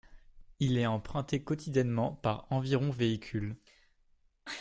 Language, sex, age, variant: French, female, 19-29, Français de métropole